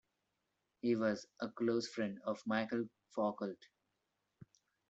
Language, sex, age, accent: English, male, 19-29, India and South Asia (India, Pakistan, Sri Lanka)